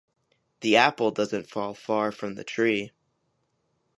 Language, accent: English, United States English